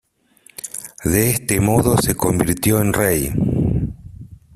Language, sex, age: Spanish, male, 40-49